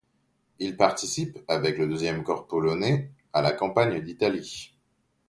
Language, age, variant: French, 19-29, Français de métropole